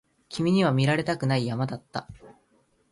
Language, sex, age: Japanese, male, 19-29